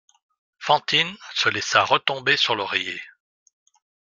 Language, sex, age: French, male, 60-69